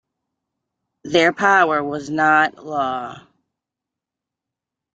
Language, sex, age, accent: English, female, 40-49, United States English